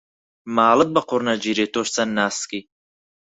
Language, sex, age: Central Kurdish, male, 19-29